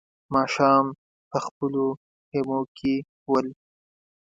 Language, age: Pashto, 19-29